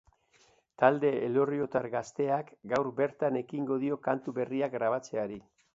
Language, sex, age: Basque, male, 60-69